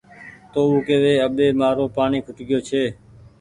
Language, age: Goaria, 19-29